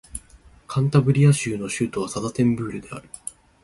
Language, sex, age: Japanese, male, 19-29